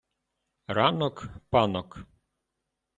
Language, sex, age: Ukrainian, male, 30-39